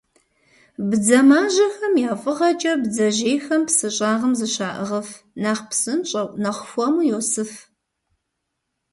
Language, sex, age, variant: Kabardian, female, 40-49, Адыгэбзэ (Къэбэрдей, Кирил, Урысей)